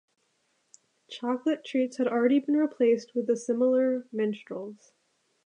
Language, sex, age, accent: English, female, 19-29, United States English